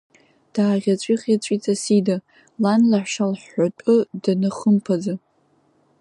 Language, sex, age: Abkhazian, female, under 19